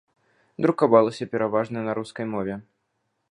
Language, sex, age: Belarusian, male, under 19